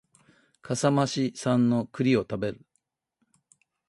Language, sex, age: Japanese, male, 70-79